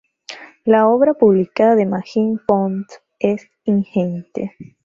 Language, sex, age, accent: Spanish, female, 19-29, Andino-Pacífico: Colombia, Perú, Ecuador, oeste de Bolivia y Venezuela andina